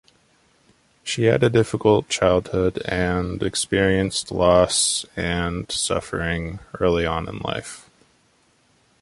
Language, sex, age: English, male, 19-29